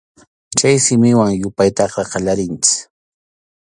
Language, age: Arequipa-La Unión Quechua, 30-39